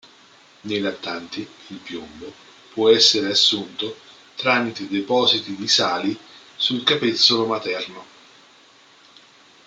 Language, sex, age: Italian, male, 40-49